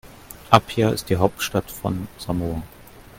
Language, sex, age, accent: German, male, 40-49, Deutschland Deutsch